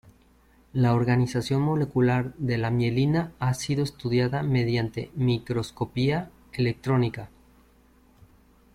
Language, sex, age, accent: Spanish, female, 50-59, México